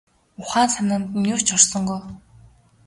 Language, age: Mongolian, 19-29